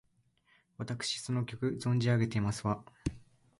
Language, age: Japanese, 19-29